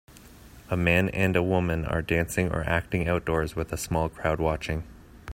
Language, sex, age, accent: English, male, 19-29, Canadian English